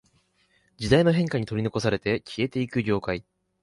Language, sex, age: Japanese, male, 19-29